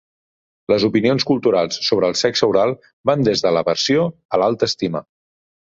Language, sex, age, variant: Catalan, male, 30-39, Central